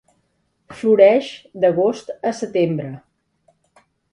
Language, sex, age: Catalan, female, 40-49